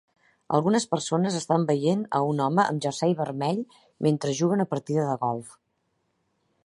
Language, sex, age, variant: Catalan, female, 40-49, Central